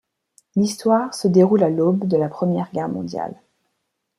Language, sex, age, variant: French, female, 19-29, Français de métropole